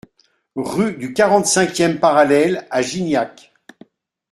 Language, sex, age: French, male, 60-69